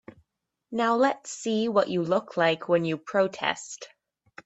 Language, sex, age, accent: English, female, under 19, United States English